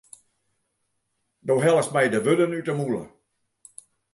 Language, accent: Western Frisian, Klaaifrysk